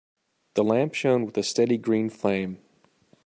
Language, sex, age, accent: English, male, 30-39, United States English